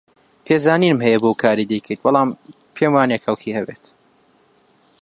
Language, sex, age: Central Kurdish, male, 19-29